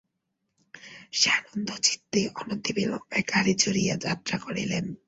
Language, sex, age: Bengali, male, under 19